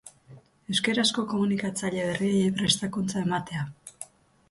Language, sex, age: Basque, female, 50-59